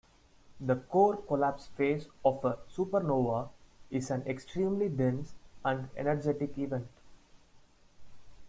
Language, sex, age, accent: English, male, 19-29, India and South Asia (India, Pakistan, Sri Lanka)